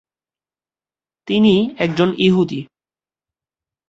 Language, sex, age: Bengali, male, 19-29